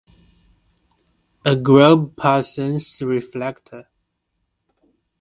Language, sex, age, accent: English, male, 19-29, United States English